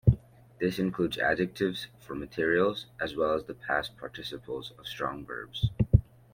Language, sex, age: English, male, under 19